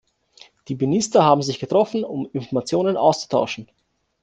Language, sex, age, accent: German, male, 19-29, Österreichisches Deutsch